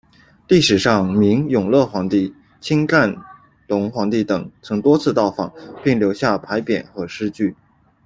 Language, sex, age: Chinese, male, 19-29